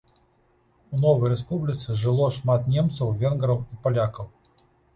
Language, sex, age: Belarusian, male, 40-49